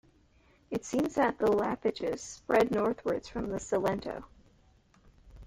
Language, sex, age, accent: English, female, under 19, United States English